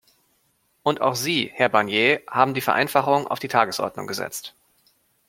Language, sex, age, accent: German, male, 30-39, Deutschland Deutsch